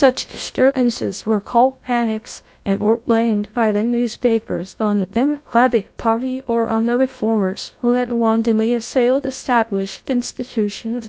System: TTS, GlowTTS